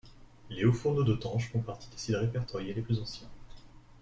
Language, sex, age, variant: French, male, 19-29, Français de métropole